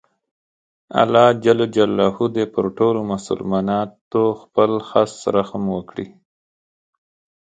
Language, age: Pashto, 30-39